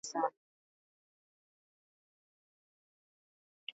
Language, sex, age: Swahili, female, 19-29